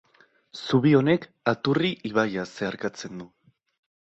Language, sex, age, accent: Basque, male, 19-29, Mendebalekoa (Araba, Bizkaia, Gipuzkoako mendebaleko herri batzuk)